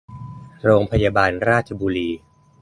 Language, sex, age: Thai, male, 30-39